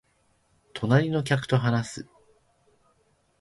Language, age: Japanese, 30-39